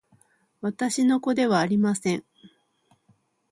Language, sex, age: Japanese, female, 40-49